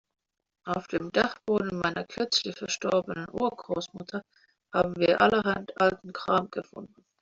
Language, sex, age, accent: German, female, 40-49, Deutschland Deutsch